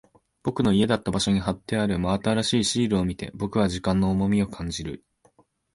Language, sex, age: Japanese, male, 19-29